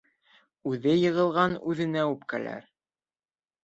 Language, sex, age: Bashkir, male, under 19